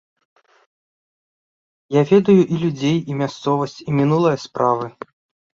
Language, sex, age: Belarusian, male, 19-29